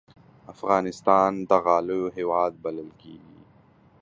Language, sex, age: Pashto, male, 19-29